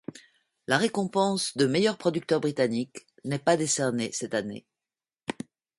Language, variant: French, Français de métropole